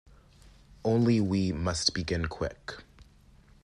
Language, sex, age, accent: English, male, 19-29, United States English